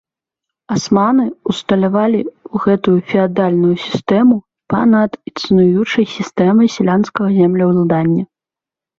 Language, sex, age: Belarusian, female, 19-29